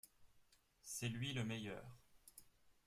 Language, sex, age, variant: French, male, 30-39, Français de métropole